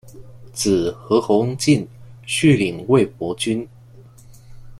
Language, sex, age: Chinese, male, 19-29